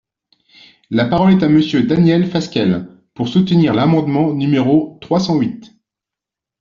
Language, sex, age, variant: French, male, 40-49, Français de métropole